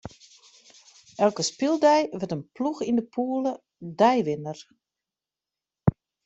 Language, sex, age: Western Frisian, female, 50-59